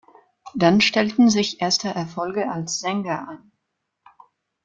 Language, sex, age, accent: German, female, 19-29, Deutschland Deutsch